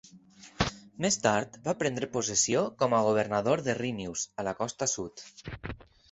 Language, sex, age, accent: Catalan, male, 30-39, valencià; valencià meridional